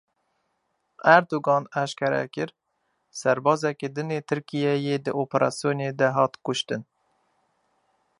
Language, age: Kurdish, 19-29